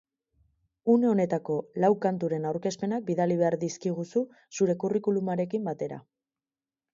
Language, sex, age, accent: Basque, female, 19-29, Mendebalekoa (Araba, Bizkaia, Gipuzkoako mendebaleko herri batzuk)